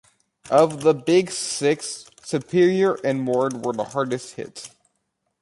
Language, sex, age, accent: English, male, under 19, United States English